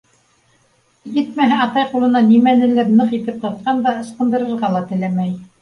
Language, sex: Bashkir, female